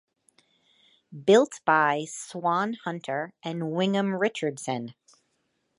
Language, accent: English, United States English